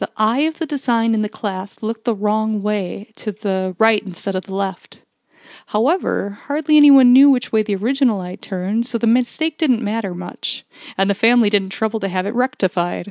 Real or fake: real